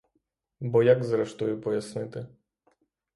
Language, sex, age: Ukrainian, male, 30-39